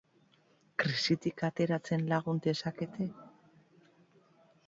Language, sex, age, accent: Basque, female, 40-49, Mendebalekoa (Araba, Bizkaia, Gipuzkoako mendebaleko herri batzuk)